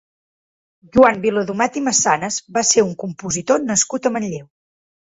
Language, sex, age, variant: Catalan, female, 19-29, Central